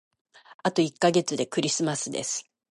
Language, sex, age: Japanese, female, 60-69